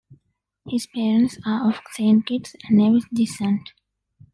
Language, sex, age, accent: English, female, 19-29, India and South Asia (India, Pakistan, Sri Lanka)